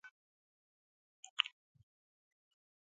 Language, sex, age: English, female, 30-39